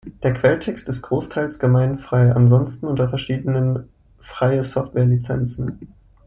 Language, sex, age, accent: German, male, 19-29, Deutschland Deutsch